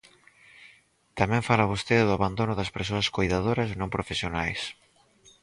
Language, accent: Galician, Normativo (estándar)